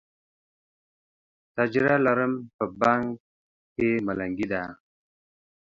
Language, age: Pashto, 30-39